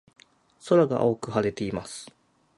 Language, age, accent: Japanese, 30-39, 標準